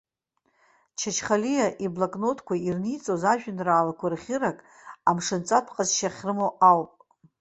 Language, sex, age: Abkhazian, female, 50-59